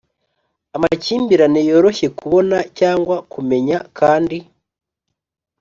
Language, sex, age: Kinyarwanda, male, 30-39